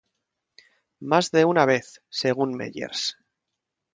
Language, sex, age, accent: Spanish, male, 19-29, España: Centro-Sur peninsular (Madrid, Toledo, Castilla-La Mancha)